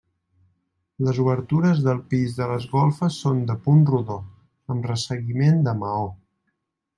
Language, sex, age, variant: Catalan, male, 19-29, Central